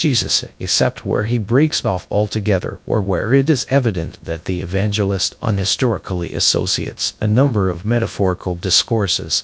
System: TTS, GradTTS